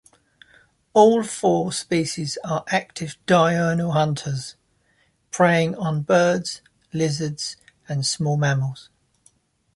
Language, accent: English, England English